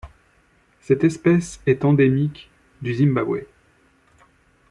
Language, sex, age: French, male, 30-39